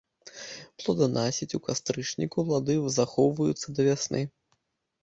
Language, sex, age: Belarusian, male, 30-39